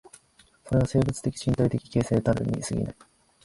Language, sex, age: Japanese, male, 19-29